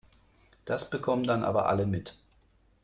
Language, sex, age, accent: German, male, 30-39, Deutschland Deutsch